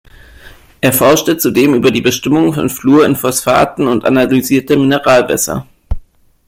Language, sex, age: German, male, 30-39